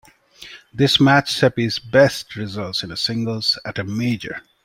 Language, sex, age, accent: English, male, 30-39, India and South Asia (India, Pakistan, Sri Lanka)